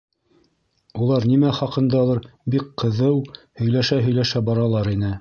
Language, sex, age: Bashkir, male, 60-69